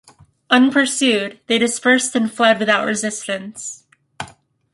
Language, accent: English, United States English